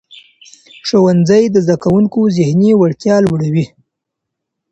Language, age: Pashto, 19-29